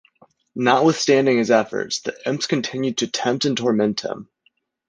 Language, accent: English, United States English